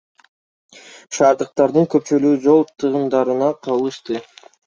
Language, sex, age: Kyrgyz, male, under 19